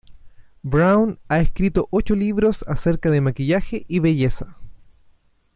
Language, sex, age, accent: Spanish, male, 19-29, Chileno: Chile, Cuyo